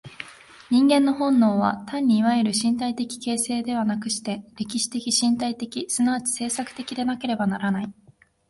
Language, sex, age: Japanese, female, 19-29